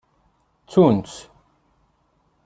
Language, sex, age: Kabyle, male, 19-29